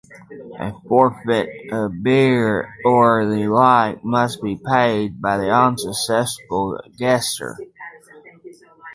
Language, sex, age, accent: English, male, 30-39, United States English